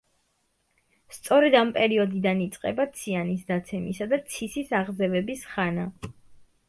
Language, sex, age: Georgian, female, 19-29